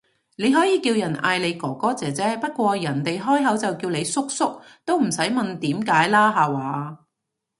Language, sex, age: Cantonese, female, 40-49